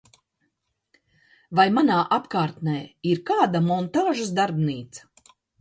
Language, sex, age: Latvian, female, 50-59